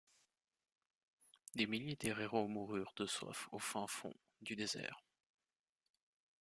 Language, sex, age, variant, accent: French, male, 30-39, Français d'Europe, Français de Suisse